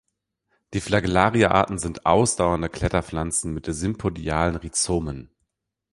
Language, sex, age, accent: German, male, 30-39, Deutschland Deutsch